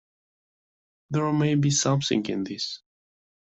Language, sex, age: English, male, 19-29